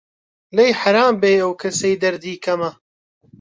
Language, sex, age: Central Kurdish, male, 19-29